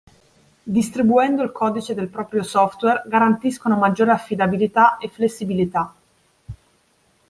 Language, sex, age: Italian, female, 30-39